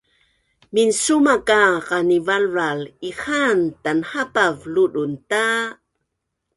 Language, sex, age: Bunun, female, 60-69